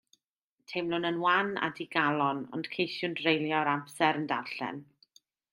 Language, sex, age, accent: Welsh, female, 30-39, Y Deyrnas Unedig Cymraeg